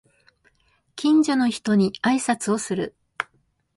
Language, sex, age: Japanese, female, 19-29